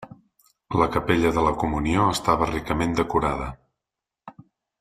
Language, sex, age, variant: Catalan, male, 40-49, Central